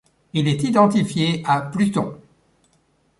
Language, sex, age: French, male, 70-79